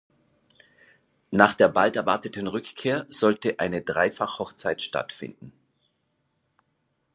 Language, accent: German, Österreichisches Deutsch